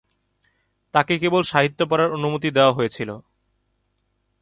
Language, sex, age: Bengali, male, 19-29